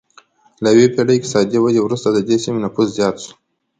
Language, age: Pashto, 19-29